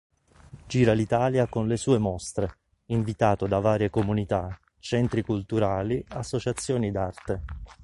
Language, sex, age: Italian, male, 30-39